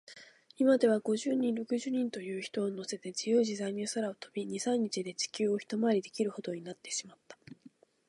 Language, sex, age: Japanese, female, 19-29